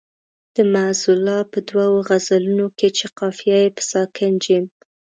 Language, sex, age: Pashto, female, 19-29